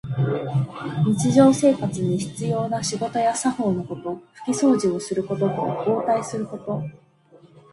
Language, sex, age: Japanese, female, 30-39